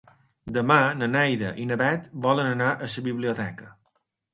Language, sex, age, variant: Catalan, male, 40-49, Balear